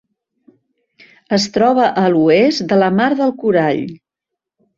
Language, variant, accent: Catalan, Central, central